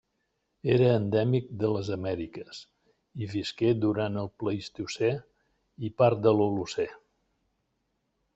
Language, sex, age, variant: Catalan, male, 60-69, Central